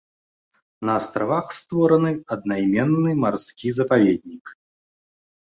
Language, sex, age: Belarusian, male, 30-39